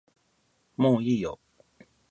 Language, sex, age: Japanese, male, 40-49